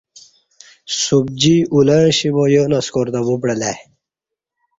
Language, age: Kati, 19-29